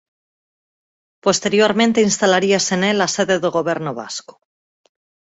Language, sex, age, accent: Galician, female, 30-39, Atlántico (seseo e gheada)